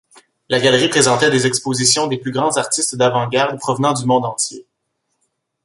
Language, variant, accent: French, Français d'Amérique du Nord, Français du Canada